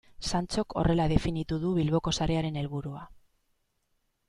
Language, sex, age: Basque, female, 40-49